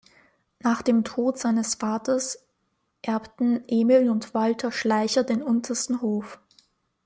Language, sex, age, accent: German, female, 19-29, Österreichisches Deutsch